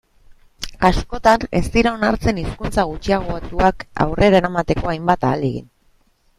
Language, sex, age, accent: Basque, female, 30-39, Mendebalekoa (Araba, Bizkaia, Gipuzkoako mendebaleko herri batzuk)